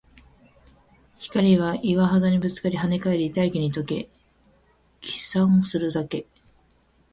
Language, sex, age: Japanese, female, under 19